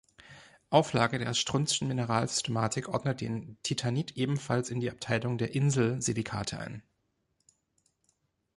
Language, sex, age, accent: German, male, 30-39, Deutschland Deutsch